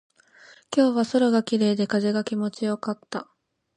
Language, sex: Japanese, female